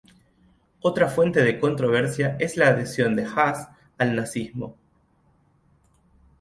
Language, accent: Spanish, Rioplatense: Argentina, Uruguay, este de Bolivia, Paraguay